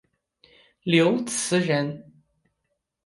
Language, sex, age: Chinese, male, 19-29